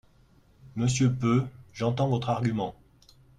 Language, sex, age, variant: French, male, 40-49, Français de métropole